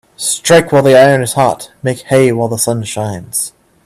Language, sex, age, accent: English, male, 19-29, United States English